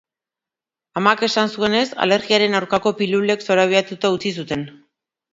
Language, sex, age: Basque, female, 40-49